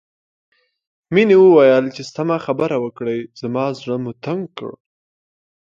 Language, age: Pashto, 19-29